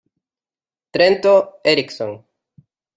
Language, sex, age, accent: Spanish, male, 19-29, Caribe: Cuba, Venezuela, Puerto Rico, República Dominicana, Panamá, Colombia caribeña, México caribeño, Costa del golfo de México